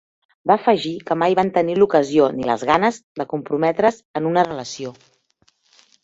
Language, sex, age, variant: Catalan, female, 40-49, Central